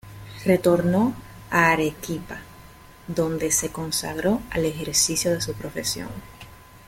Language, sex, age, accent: Spanish, female, 19-29, Caribe: Cuba, Venezuela, Puerto Rico, República Dominicana, Panamá, Colombia caribeña, México caribeño, Costa del golfo de México